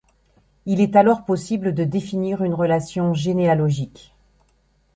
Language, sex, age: French, female, 50-59